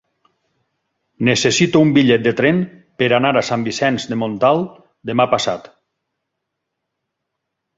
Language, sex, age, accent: Catalan, male, 50-59, valencià